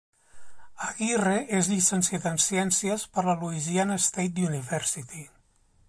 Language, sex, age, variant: Catalan, male, 40-49, Central